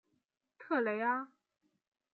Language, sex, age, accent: Chinese, female, 19-29, 出生地：黑龙江省